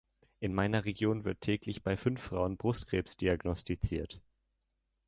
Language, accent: German, Deutschland Deutsch